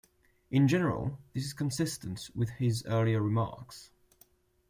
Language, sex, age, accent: English, male, 19-29, England English